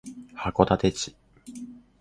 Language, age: Japanese, 19-29